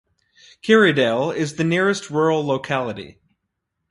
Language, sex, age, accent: English, male, 19-29, United States English